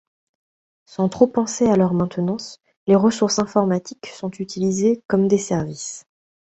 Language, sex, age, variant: French, female, 30-39, Français de métropole